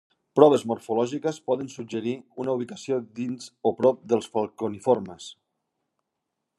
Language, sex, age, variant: Catalan, male, 40-49, Central